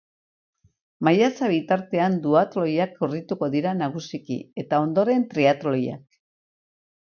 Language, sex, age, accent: Basque, female, 70-79, Mendebalekoa (Araba, Bizkaia, Gipuzkoako mendebaleko herri batzuk)